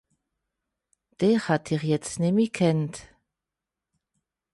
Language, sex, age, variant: Swiss German, female, 50-59, Südniederàlemmànisch (Kolmer, Gawìller, Mìlhüüsa, Àltkìrich, usw.)